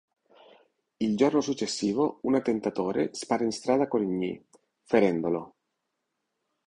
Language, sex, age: Italian, male, 50-59